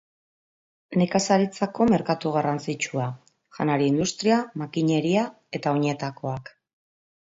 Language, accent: Basque, Mendebalekoa (Araba, Bizkaia, Gipuzkoako mendebaleko herri batzuk)